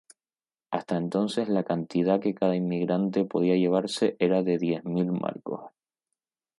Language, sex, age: Spanish, male, 19-29